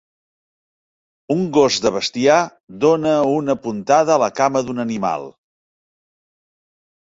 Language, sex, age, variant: Catalan, male, 60-69, Central